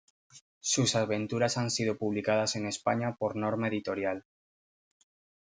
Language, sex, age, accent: Spanish, male, 19-29, España: Centro-Sur peninsular (Madrid, Toledo, Castilla-La Mancha)